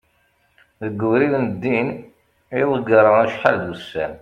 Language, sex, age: Kabyle, male, 40-49